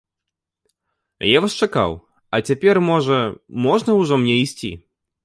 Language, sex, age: Belarusian, male, 19-29